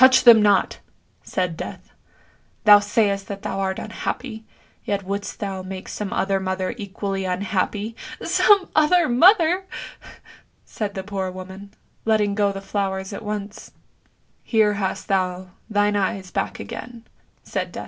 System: none